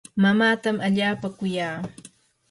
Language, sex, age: Yanahuanca Pasco Quechua, female, 30-39